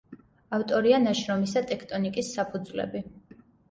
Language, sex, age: Georgian, female, 19-29